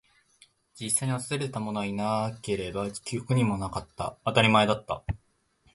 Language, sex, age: Japanese, male, 19-29